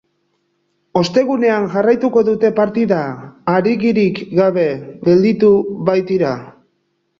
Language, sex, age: Basque, male, 40-49